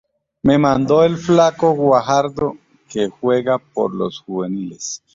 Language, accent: Spanish, Andino-Pacífico: Colombia, Perú, Ecuador, oeste de Bolivia y Venezuela andina